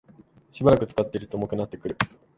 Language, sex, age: Japanese, male, 19-29